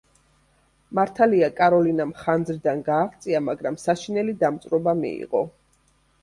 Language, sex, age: Georgian, female, 50-59